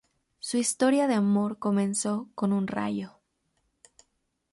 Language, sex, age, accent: Spanish, female, under 19, América central